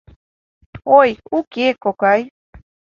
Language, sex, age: Mari, female, 19-29